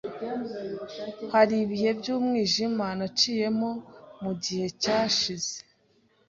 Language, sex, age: Kinyarwanda, female, 19-29